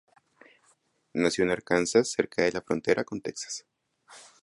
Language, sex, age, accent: Spanish, male, 19-29, Andino-Pacífico: Colombia, Perú, Ecuador, oeste de Bolivia y Venezuela andina